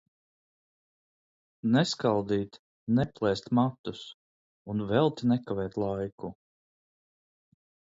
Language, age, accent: Latvian, 40-49, Kurzeme